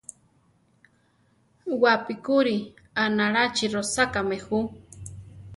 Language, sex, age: Central Tarahumara, female, 30-39